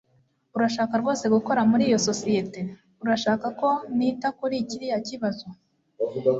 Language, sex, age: Kinyarwanda, female, 19-29